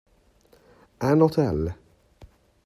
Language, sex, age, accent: English, male, 30-39, England English